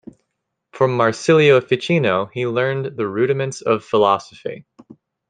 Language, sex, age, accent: English, female, 19-29, United States English